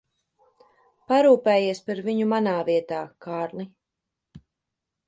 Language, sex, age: Latvian, female, 30-39